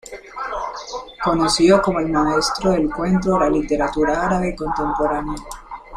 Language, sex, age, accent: Spanish, male, under 19, Andino-Pacífico: Colombia, Perú, Ecuador, oeste de Bolivia y Venezuela andina